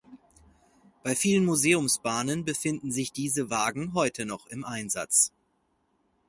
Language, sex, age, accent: German, male, 40-49, Deutschland Deutsch